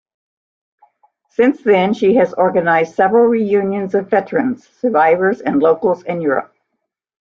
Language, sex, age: English, female, 60-69